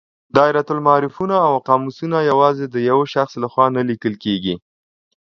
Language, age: Pashto, 30-39